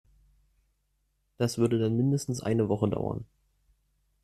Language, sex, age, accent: German, male, 19-29, Deutschland Deutsch